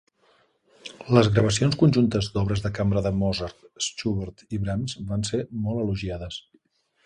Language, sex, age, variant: Catalan, male, 40-49, Central